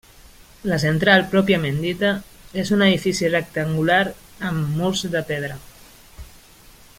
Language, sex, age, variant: Catalan, female, 30-39, Central